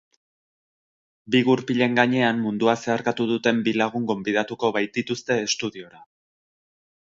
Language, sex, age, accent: Basque, male, 30-39, Erdialdekoa edo Nafarra (Gipuzkoa, Nafarroa)